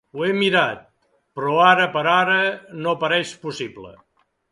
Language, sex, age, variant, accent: Catalan, male, 60-69, Central, central